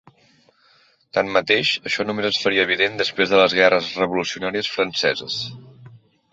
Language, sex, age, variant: Catalan, male, 30-39, Central